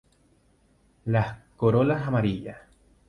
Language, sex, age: Spanish, male, 19-29